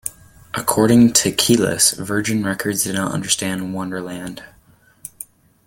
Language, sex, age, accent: English, male, under 19, United States English